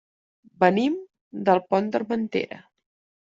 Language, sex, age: Catalan, female, 30-39